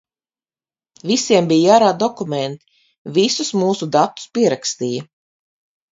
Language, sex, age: Latvian, female, 50-59